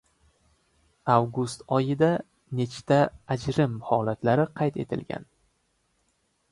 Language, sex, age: Uzbek, male, 19-29